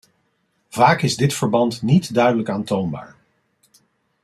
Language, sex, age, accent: Dutch, male, 40-49, Nederlands Nederlands